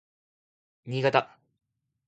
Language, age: Japanese, 19-29